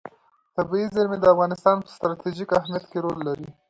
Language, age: Pashto, 19-29